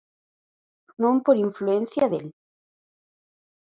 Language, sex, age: Galician, female, 19-29